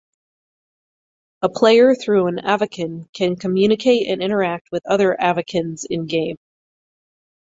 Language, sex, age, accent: English, female, 40-49, United States English